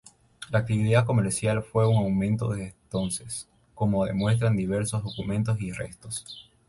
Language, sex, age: Spanish, male, 19-29